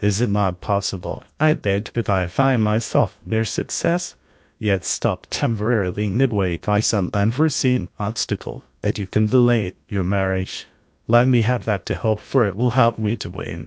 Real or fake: fake